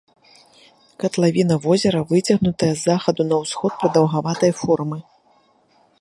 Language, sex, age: Belarusian, female, 30-39